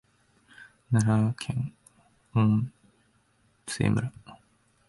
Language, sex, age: Japanese, male, 19-29